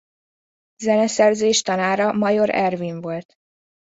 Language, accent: Hungarian, budapesti